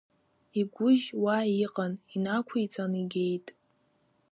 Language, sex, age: Abkhazian, female, under 19